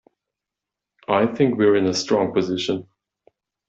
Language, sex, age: English, male, 19-29